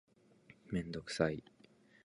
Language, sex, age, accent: Japanese, male, 19-29, 標準語